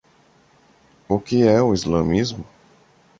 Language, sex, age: Portuguese, male, 30-39